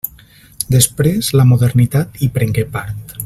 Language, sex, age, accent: Catalan, male, 40-49, valencià